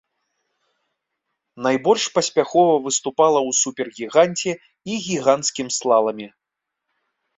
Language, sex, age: Belarusian, male, 40-49